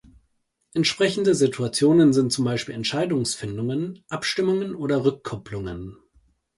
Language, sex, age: German, male, 30-39